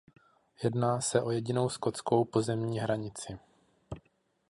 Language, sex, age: Czech, male, 30-39